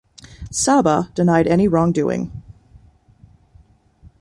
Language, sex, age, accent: English, female, 30-39, United States English